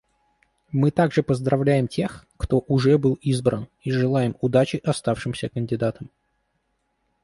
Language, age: Russian, 19-29